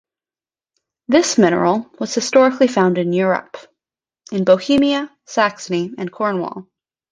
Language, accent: English, United States English